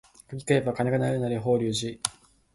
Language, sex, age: Japanese, male, 19-29